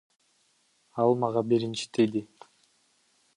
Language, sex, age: Kyrgyz, male, 19-29